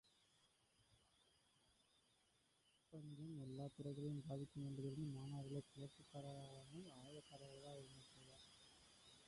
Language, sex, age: Tamil, male, 19-29